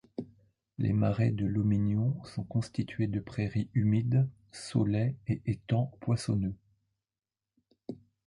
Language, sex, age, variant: French, male, 50-59, Français de métropole